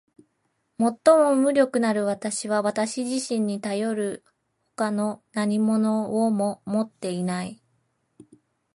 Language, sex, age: Japanese, female, 19-29